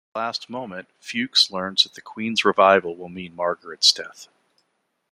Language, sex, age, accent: English, male, 40-49, United States English